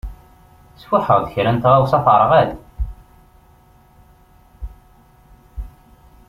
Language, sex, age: Kabyle, male, 19-29